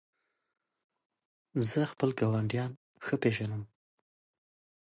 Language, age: Pashto, 30-39